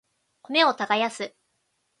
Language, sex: Japanese, female